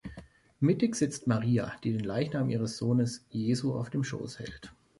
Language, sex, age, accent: German, male, 30-39, Deutschland Deutsch